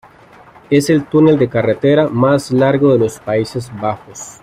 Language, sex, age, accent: Spanish, male, 30-39, América central